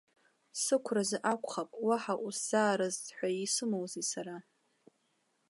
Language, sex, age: Abkhazian, female, 19-29